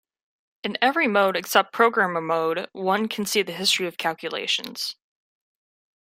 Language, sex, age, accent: English, female, 19-29, United States English